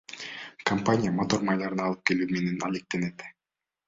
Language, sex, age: Kyrgyz, male, 19-29